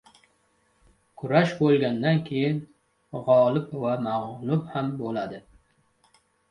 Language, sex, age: Uzbek, male, 30-39